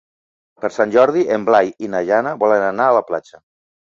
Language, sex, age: Catalan, male, 50-59